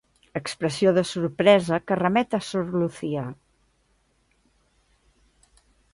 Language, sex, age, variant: Catalan, female, 60-69, Central